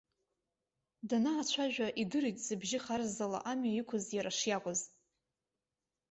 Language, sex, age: Abkhazian, female, 30-39